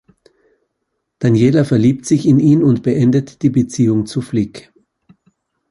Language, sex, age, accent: German, male, 50-59, Österreichisches Deutsch